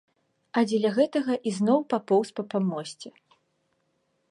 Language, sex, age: Belarusian, female, 19-29